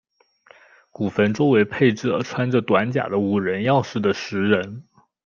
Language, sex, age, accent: Chinese, male, 19-29, 出生地：浙江省